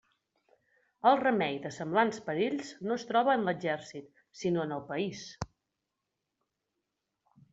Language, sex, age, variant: Catalan, female, 40-49, Central